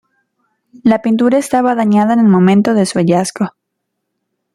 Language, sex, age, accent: Spanish, female, under 19, Andino-Pacífico: Colombia, Perú, Ecuador, oeste de Bolivia y Venezuela andina